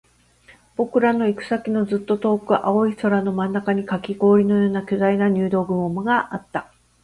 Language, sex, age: Japanese, female, 50-59